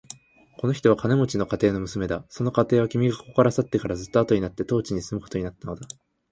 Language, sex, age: Japanese, male, 19-29